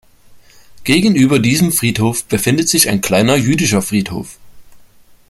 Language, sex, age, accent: German, male, 19-29, Deutschland Deutsch